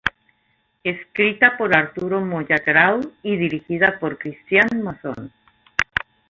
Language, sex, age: Spanish, female, 50-59